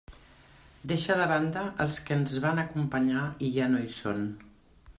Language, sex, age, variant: Catalan, female, 60-69, Central